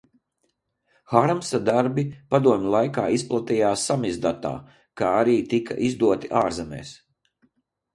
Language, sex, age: Latvian, male, 50-59